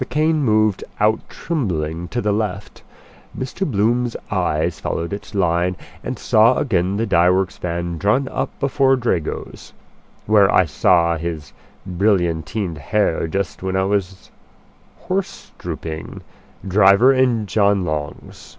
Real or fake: real